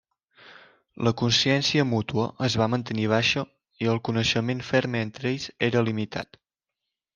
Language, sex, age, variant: Catalan, male, under 19, Central